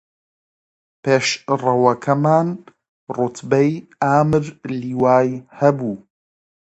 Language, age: Central Kurdish, 19-29